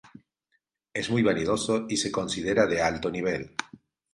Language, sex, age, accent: Spanish, male, 50-59, Caribe: Cuba, Venezuela, Puerto Rico, República Dominicana, Panamá, Colombia caribeña, México caribeño, Costa del golfo de México